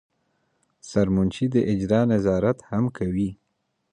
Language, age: Pashto, 19-29